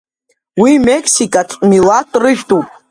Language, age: Abkhazian, under 19